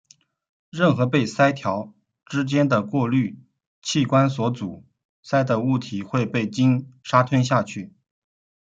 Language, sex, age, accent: Chinese, male, 30-39, 出生地：江苏省